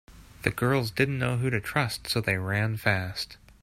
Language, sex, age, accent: English, male, 19-29, United States English